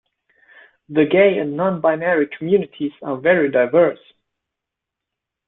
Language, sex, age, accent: English, male, 19-29, United States English